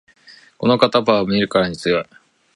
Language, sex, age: Japanese, male, 19-29